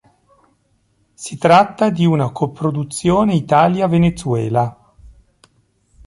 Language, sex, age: Italian, male, 40-49